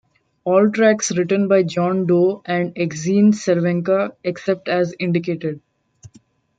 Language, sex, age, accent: English, female, 19-29, India and South Asia (India, Pakistan, Sri Lanka)